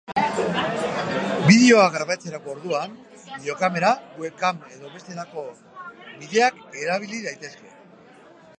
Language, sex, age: Basque, male, 40-49